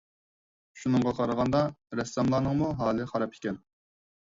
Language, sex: Uyghur, male